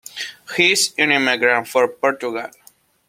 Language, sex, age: English, male, 19-29